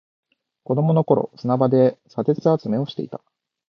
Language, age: Japanese, 19-29